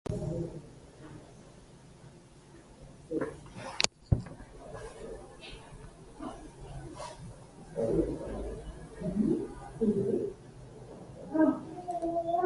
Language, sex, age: English, female, 40-49